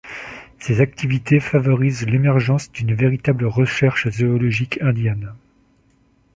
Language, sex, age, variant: French, male, 40-49, Français de métropole